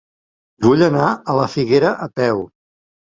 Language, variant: Catalan, Central